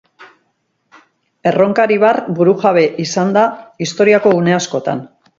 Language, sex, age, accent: Basque, female, 50-59, Mendebalekoa (Araba, Bizkaia, Gipuzkoako mendebaleko herri batzuk)